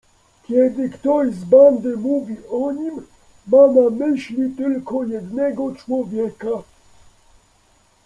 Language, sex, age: Polish, male, 19-29